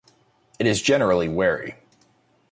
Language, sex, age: English, male, 19-29